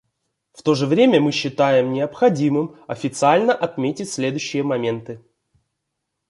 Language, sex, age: Russian, male, 19-29